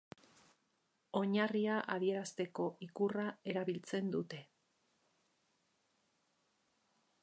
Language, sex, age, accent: Basque, female, 50-59, Erdialdekoa edo Nafarra (Gipuzkoa, Nafarroa)